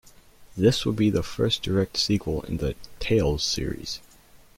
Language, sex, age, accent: English, male, under 19, United States English